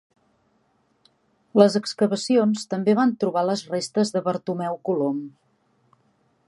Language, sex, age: Catalan, female, 40-49